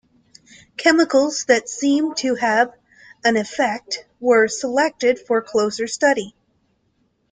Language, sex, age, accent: English, female, 19-29, United States English